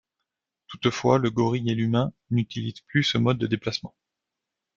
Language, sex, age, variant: French, male, 30-39, Français de métropole